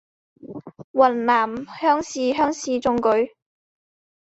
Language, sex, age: Chinese, female, 19-29